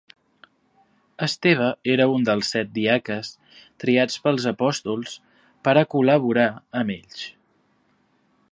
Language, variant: Catalan, Central